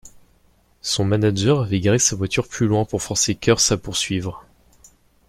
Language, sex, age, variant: French, male, under 19, Français de métropole